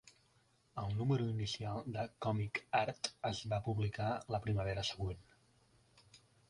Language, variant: Catalan, Central